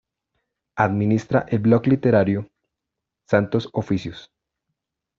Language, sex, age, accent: Spanish, male, 30-39, Andino-Pacífico: Colombia, Perú, Ecuador, oeste de Bolivia y Venezuela andina